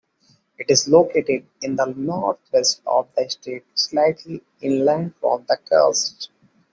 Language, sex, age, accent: English, male, 30-39, India and South Asia (India, Pakistan, Sri Lanka)